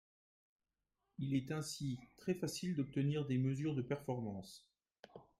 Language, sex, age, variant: French, male, 40-49, Français de métropole